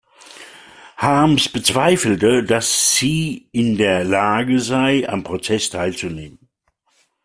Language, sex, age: German, male, 60-69